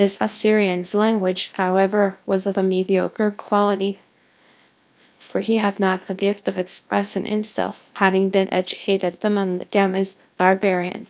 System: TTS, GlowTTS